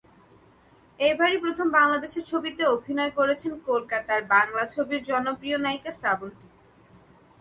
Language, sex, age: Bengali, female, 19-29